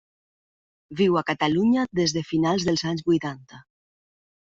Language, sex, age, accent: Catalan, female, 40-49, valencià